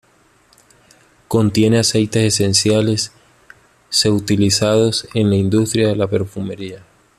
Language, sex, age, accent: Spanish, male, 19-29, Caribe: Cuba, Venezuela, Puerto Rico, República Dominicana, Panamá, Colombia caribeña, México caribeño, Costa del golfo de México